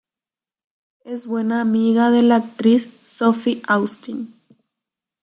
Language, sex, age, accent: Spanish, female, under 19, Rioplatense: Argentina, Uruguay, este de Bolivia, Paraguay